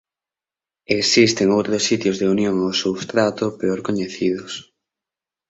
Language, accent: Galician, Central (gheada); Oriental (común en zona oriental); Normativo (estándar)